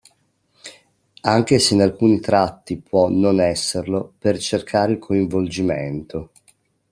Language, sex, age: Italian, male, 50-59